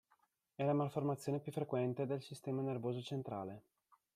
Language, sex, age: Italian, male, 30-39